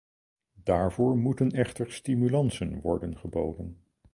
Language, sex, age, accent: Dutch, male, 60-69, Nederlands Nederlands